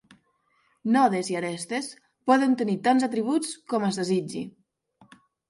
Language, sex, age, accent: Catalan, female, 19-29, central; nord-occidental